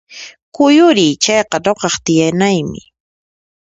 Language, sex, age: Puno Quechua, female, 30-39